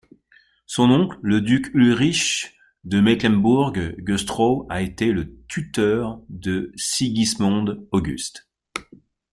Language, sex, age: French, male, 40-49